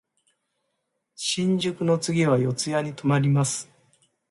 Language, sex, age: Japanese, male, 40-49